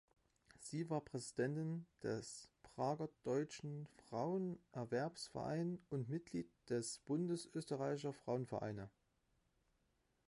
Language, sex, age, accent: German, male, 19-29, Deutschland Deutsch